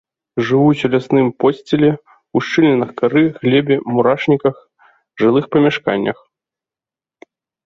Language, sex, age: Belarusian, male, 30-39